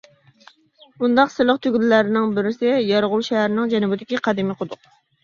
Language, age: Uyghur, 30-39